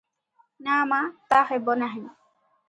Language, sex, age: Odia, female, 19-29